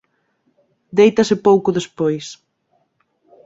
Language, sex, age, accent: Galician, female, 19-29, Central (gheada)